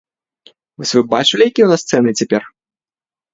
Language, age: Belarusian, 40-49